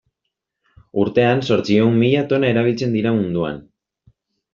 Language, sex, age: Basque, male, 19-29